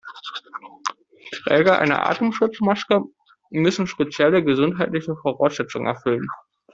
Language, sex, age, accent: German, male, 19-29, Deutschland Deutsch